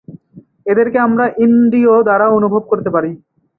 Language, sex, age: Bengali, male, 19-29